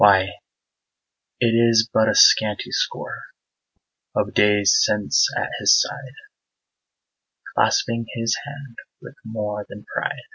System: none